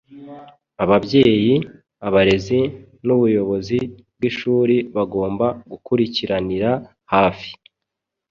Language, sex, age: Kinyarwanda, male, 30-39